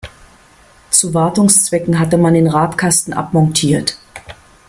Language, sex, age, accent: German, female, 50-59, Deutschland Deutsch